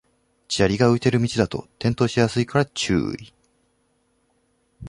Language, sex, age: Japanese, male, 19-29